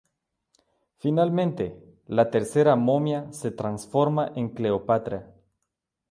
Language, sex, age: Spanish, male, 40-49